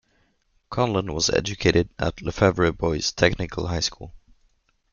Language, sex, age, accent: English, male, 19-29, United States English